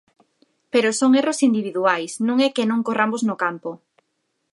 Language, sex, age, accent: Galician, female, 30-39, Normativo (estándar)